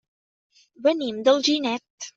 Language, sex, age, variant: Catalan, female, 19-29, Central